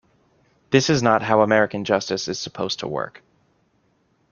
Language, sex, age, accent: English, male, 19-29, United States English